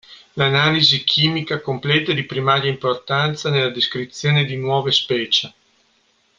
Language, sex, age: Italian, male, 30-39